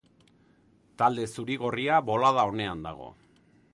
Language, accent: Basque, Mendebalekoa (Araba, Bizkaia, Gipuzkoako mendebaleko herri batzuk)